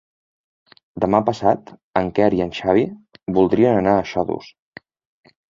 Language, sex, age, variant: Catalan, male, 19-29, Central